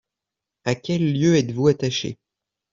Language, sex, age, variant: French, male, 30-39, Français de métropole